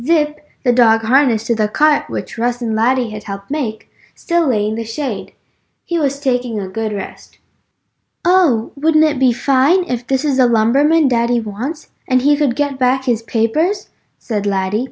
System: none